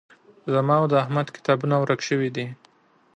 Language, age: Pashto, 19-29